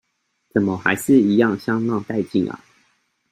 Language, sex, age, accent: Chinese, male, 30-39, 出生地：臺北市